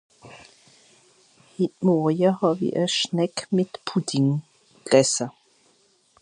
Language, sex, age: Swiss German, female, 50-59